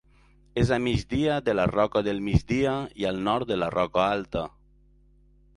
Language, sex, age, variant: Catalan, male, 40-49, Valencià meridional